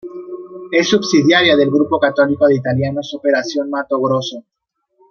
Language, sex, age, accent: Spanish, male, 30-39, México